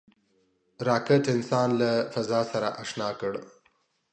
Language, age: Pashto, 30-39